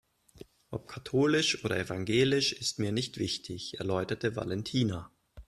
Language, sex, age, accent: German, male, 40-49, Deutschland Deutsch